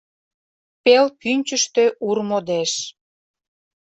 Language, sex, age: Mari, female, 40-49